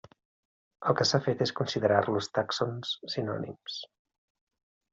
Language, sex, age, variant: Catalan, male, 40-49, Central